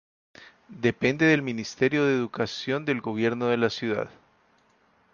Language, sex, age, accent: Spanish, male, 30-39, Andino-Pacífico: Colombia, Perú, Ecuador, oeste de Bolivia y Venezuela andina